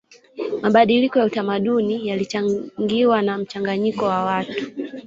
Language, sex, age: Swahili, female, 19-29